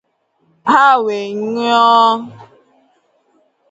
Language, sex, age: Igbo, female, 19-29